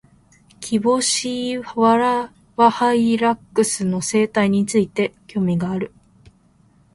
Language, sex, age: Japanese, female, 19-29